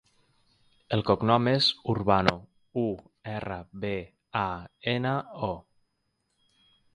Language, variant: Catalan, Nord-Occidental